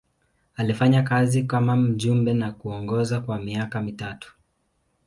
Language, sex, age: Swahili, male, 19-29